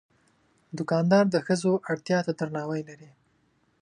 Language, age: Pashto, 19-29